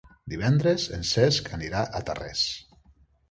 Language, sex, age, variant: Catalan, male, 40-49, Central